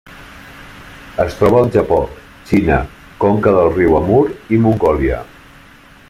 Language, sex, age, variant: Catalan, male, 40-49, Central